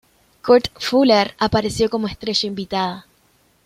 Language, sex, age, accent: Spanish, female, 19-29, Rioplatense: Argentina, Uruguay, este de Bolivia, Paraguay